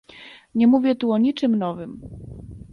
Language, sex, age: Polish, female, 19-29